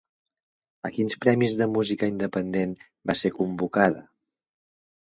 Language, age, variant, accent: Catalan, 40-49, Central, central